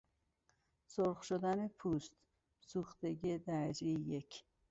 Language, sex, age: Persian, female, 40-49